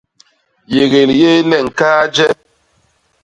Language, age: Basaa, 40-49